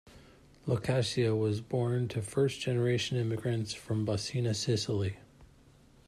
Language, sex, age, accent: English, male, 40-49, United States English